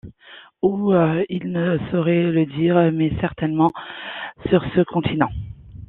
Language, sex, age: French, female, 40-49